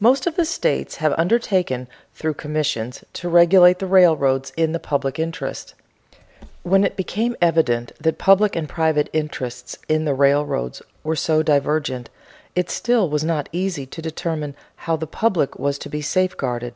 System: none